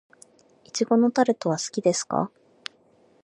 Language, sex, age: Japanese, female, 19-29